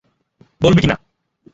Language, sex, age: Bengali, male, 19-29